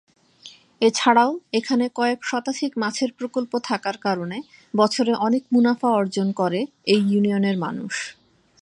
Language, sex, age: Bengali, female, 40-49